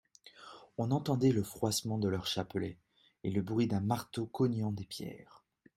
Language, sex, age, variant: French, male, 30-39, Français de métropole